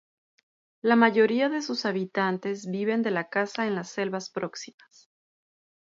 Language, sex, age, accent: Spanish, female, 30-39, México